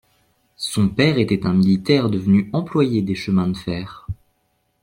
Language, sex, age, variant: French, male, 19-29, Français de métropole